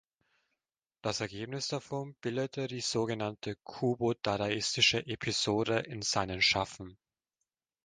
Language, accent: German, Österreichisches Deutsch